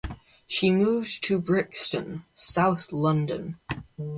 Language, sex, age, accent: English, male, under 19, Irish English